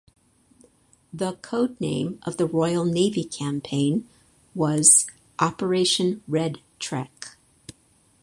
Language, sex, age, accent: English, female, 60-69, United States English